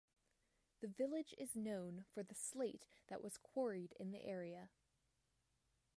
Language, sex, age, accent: English, female, 19-29, United States English